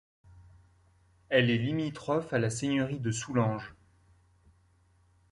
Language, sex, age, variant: French, male, 19-29, Français de métropole